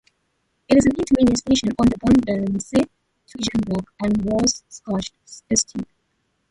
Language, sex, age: English, female, 30-39